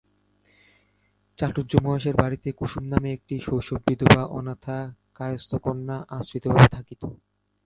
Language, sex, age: Bengali, male, 19-29